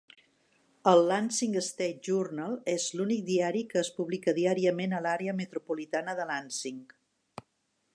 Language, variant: Catalan, Central